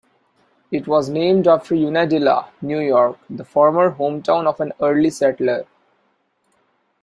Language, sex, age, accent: English, male, 19-29, India and South Asia (India, Pakistan, Sri Lanka)